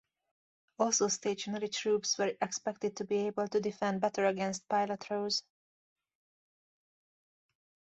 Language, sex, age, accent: English, female, 19-29, United States English